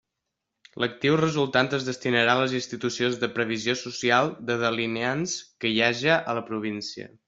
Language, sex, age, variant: Catalan, male, under 19, Balear